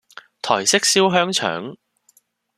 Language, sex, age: Cantonese, male, 30-39